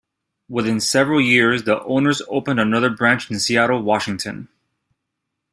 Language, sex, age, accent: English, male, 30-39, United States English